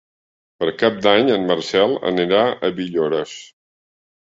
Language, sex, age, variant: Catalan, male, 60-69, Central